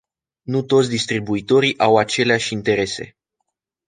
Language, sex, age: Romanian, male, 19-29